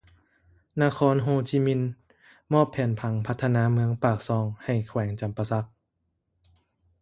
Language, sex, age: Lao, male, 19-29